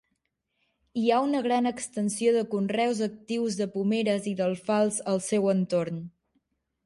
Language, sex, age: Catalan, female, 19-29